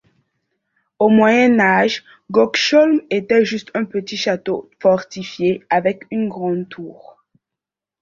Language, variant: French, Français d'Afrique subsaharienne et des îles africaines